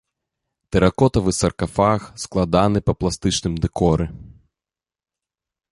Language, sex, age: Belarusian, male, 30-39